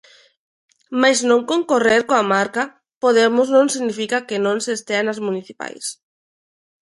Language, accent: Galician, Neofalante